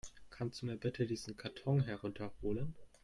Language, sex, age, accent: German, male, under 19, Deutschland Deutsch